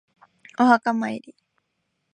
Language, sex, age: Japanese, female, 19-29